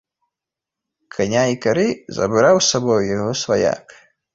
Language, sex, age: Belarusian, male, 19-29